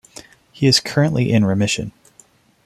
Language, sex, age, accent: English, male, 30-39, United States English